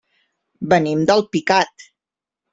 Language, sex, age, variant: Catalan, female, 40-49, Central